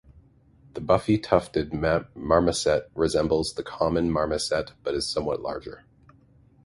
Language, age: English, 40-49